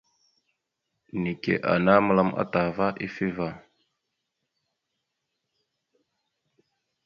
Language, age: Mada (Cameroon), 19-29